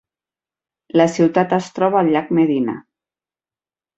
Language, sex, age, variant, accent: Catalan, female, 40-49, Central, tarragoní